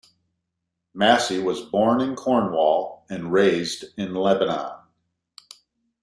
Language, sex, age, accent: English, male, 50-59, United States English